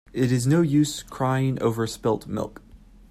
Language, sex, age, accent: English, male, 19-29, United States English